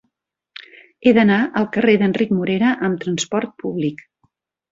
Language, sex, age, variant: Catalan, female, 60-69, Central